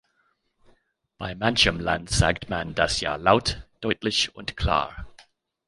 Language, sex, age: German, male, 40-49